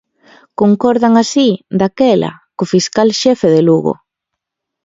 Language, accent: Galician, Normativo (estándar)